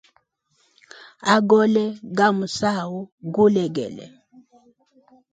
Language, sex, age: Hemba, female, 30-39